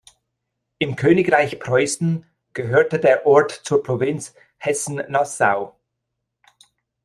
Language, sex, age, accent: German, male, 50-59, Schweizerdeutsch